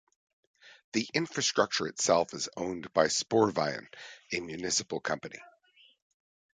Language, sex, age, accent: English, male, 50-59, United States English